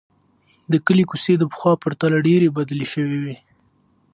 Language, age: Pashto, 19-29